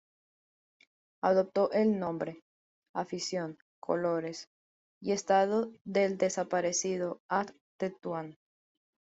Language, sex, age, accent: Spanish, female, 19-29, Andino-Pacífico: Colombia, Perú, Ecuador, oeste de Bolivia y Venezuela andina